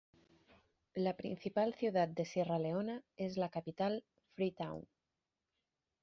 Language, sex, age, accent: Spanish, female, 19-29, España: Norte peninsular (Asturias, Castilla y León, Cantabria, País Vasco, Navarra, Aragón, La Rioja, Guadalajara, Cuenca)